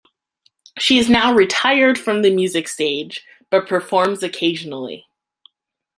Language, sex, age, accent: English, female, 19-29, United States English